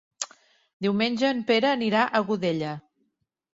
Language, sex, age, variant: Catalan, female, 60-69, Central